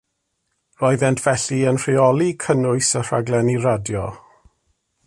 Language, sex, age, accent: Welsh, male, 30-39, Y Deyrnas Unedig Cymraeg